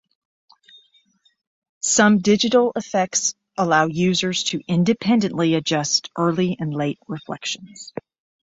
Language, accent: English, United States English